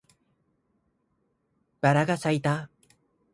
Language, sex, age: Japanese, male, 19-29